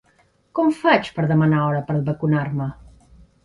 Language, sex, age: Catalan, female, 40-49